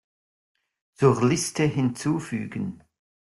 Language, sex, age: German, male, 40-49